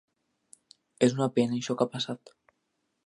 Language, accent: Catalan, valencià